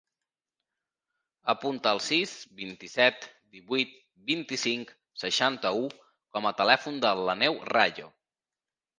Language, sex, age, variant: Catalan, male, 19-29, Central